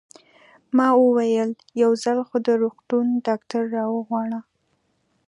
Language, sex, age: Pashto, female, 19-29